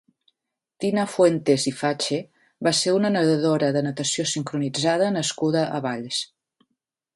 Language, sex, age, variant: Catalan, female, 50-59, Central